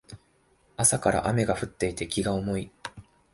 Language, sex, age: Japanese, male, 19-29